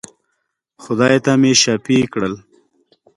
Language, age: Pashto, 30-39